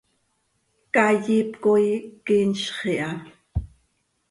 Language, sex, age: Seri, female, 40-49